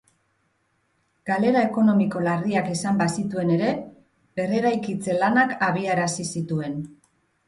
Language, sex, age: Basque, female, 40-49